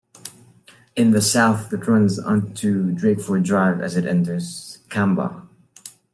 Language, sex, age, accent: English, female, 19-29, Filipino